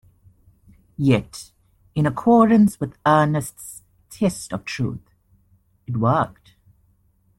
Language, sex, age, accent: English, male, 19-29, Southern African (South Africa, Zimbabwe, Namibia)